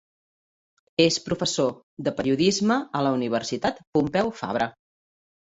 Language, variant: Catalan, Septentrional